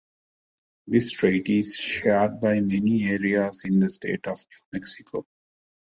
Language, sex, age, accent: English, male, 40-49, India and South Asia (India, Pakistan, Sri Lanka)